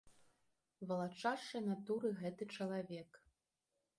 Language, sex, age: Belarusian, female, 40-49